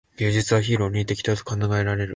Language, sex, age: Japanese, male, 19-29